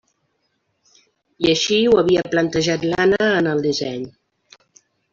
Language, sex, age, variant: Catalan, female, 50-59, Central